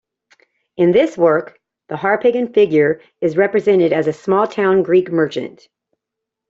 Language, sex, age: English, female, 40-49